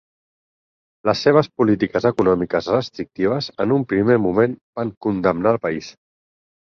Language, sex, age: Catalan, male, 40-49